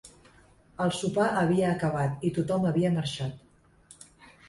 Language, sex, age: Catalan, female, 40-49